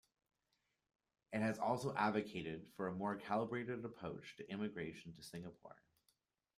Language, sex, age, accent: English, male, 19-29, Canadian English